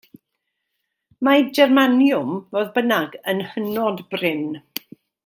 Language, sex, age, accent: Welsh, female, 60-69, Y Deyrnas Unedig Cymraeg